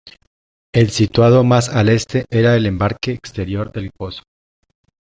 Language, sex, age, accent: Spanish, male, 19-29, Andino-Pacífico: Colombia, Perú, Ecuador, oeste de Bolivia y Venezuela andina